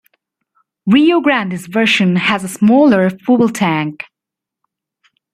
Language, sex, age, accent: English, female, 19-29, England English